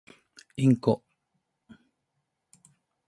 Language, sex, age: Japanese, male, 70-79